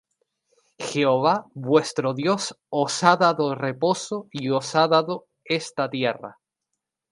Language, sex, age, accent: Spanish, male, 19-29, España: Islas Canarias